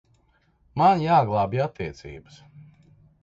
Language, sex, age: Latvian, male, 50-59